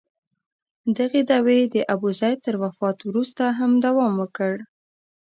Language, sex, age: Pashto, female, under 19